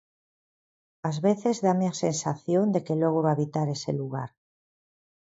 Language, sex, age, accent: Galician, female, 50-59, Normativo (estándar)